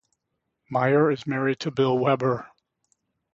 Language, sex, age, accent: English, male, 60-69, United States English